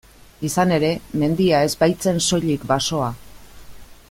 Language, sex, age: Basque, female, 50-59